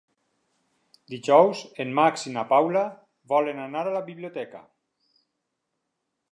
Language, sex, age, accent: Catalan, male, 50-59, valencià